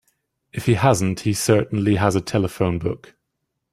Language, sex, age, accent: English, male, 19-29, England English